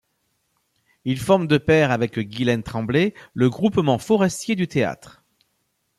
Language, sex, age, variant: French, male, 40-49, Français de métropole